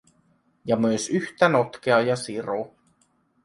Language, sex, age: Finnish, male, 19-29